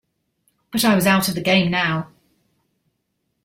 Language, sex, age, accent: English, female, 40-49, England English